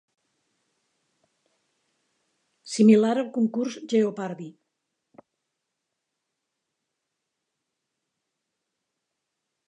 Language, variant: Catalan, Central